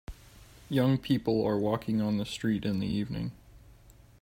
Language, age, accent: English, 19-29, United States English